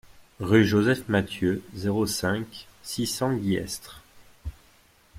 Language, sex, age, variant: French, male, 19-29, Français de métropole